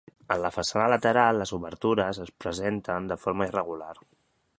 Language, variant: Catalan, Central